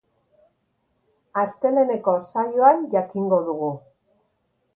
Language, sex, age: Basque, female, 60-69